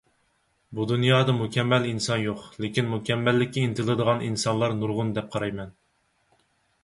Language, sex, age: Uyghur, male, 30-39